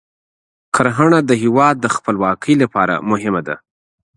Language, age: Pashto, 30-39